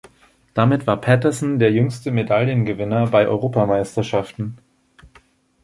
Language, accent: German, Deutschland Deutsch